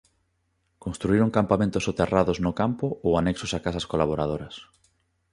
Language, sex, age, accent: Galician, male, 30-39, Normativo (estándar)